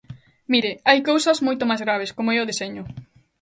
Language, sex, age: Galician, female, 19-29